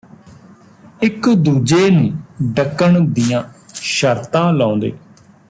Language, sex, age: Punjabi, male, 30-39